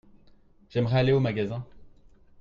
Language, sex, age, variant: French, male, 30-39, Français de métropole